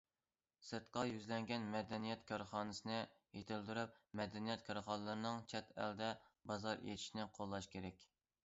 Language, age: Uyghur, 19-29